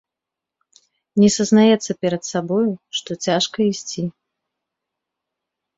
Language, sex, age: Belarusian, female, 30-39